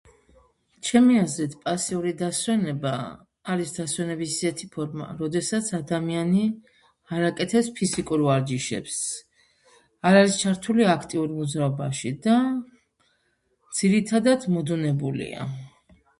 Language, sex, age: Georgian, female, 50-59